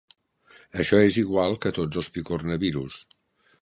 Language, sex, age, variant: Catalan, male, 60-69, Central